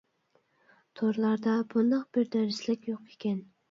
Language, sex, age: Uyghur, female, 19-29